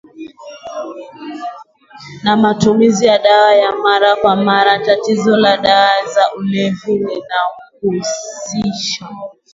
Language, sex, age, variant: Swahili, female, 19-29, Kiswahili cha Bara ya Kenya